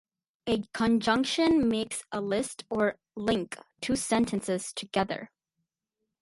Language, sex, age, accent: English, female, under 19, United States English